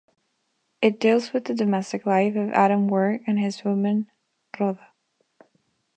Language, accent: English, United States English